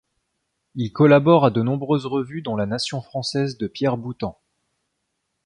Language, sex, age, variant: French, male, 30-39, Français de métropole